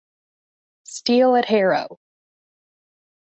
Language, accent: English, United States English